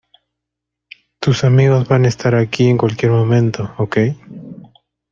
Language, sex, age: Spanish, male, 19-29